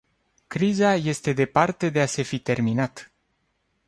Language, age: Romanian, 19-29